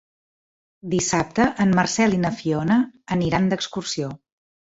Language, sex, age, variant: Catalan, female, 50-59, Central